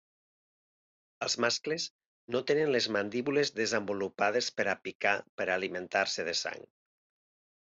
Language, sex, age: Catalan, male, 40-49